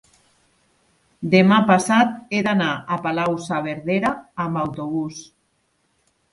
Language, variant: Catalan, Central